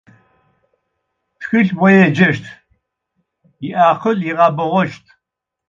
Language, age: Adyghe, 70-79